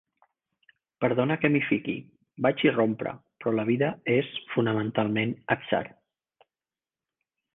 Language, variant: Catalan, Central